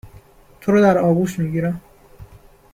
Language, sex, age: Persian, male, under 19